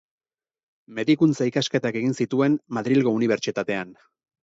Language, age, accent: Basque, 40-49, Erdialdekoa edo Nafarra (Gipuzkoa, Nafarroa)